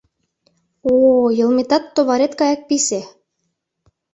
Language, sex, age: Mari, female, 19-29